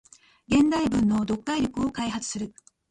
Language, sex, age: Japanese, female, 30-39